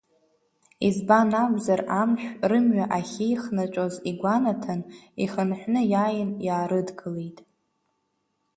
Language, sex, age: Abkhazian, female, under 19